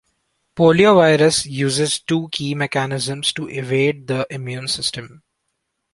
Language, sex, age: English, male, 19-29